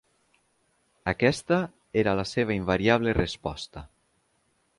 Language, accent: Catalan, valencià; valencià meridional